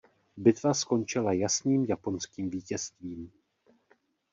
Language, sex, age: Czech, male, 40-49